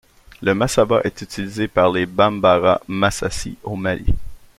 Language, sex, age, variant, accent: French, male, 30-39, Français d'Amérique du Nord, Français du Canada